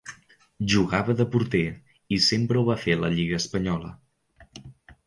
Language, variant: Catalan, Central